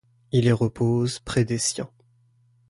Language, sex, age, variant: French, male, 19-29, Français du nord de l'Afrique